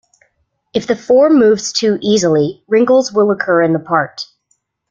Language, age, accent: English, 19-29, United States English